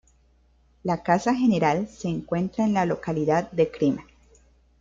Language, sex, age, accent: Spanish, female, 30-39, Caribe: Cuba, Venezuela, Puerto Rico, República Dominicana, Panamá, Colombia caribeña, México caribeño, Costa del golfo de México